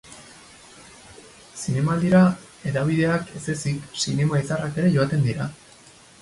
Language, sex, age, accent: Basque, male, 30-39, Mendebalekoa (Araba, Bizkaia, Gipuzkoako mendebaleko herri batzuk)